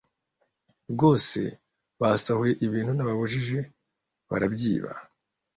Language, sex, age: Kinyarwanda, male, 19-29